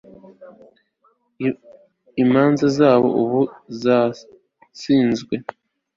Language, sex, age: Kinyarwanda, male, 19-29